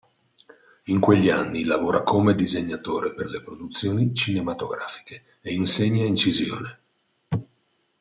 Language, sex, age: Italian, male, 50-59